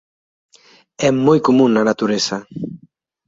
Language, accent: Galician, Atlántico (seseo e gheada)